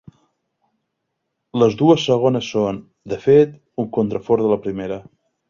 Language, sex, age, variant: Catalan, male, 30-39, Central